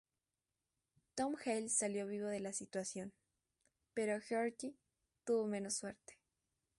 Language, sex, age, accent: Spanish, female, under 19, México